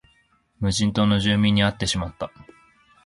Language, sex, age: Japanese, male, under 19